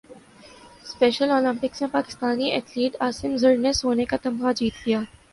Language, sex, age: Urdu, female, 19-29